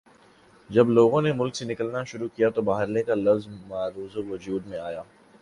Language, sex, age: Urdu, male, 19-29